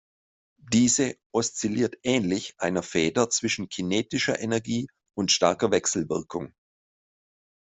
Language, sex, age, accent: German, male, 50-59, Deutschland Deutsch